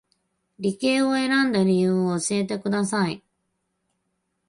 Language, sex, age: Japanese, female, 30-39